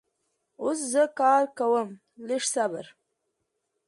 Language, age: Pashto, 19-29